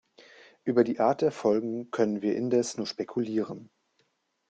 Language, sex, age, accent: German, male, 19-29, Deutschland Deutsch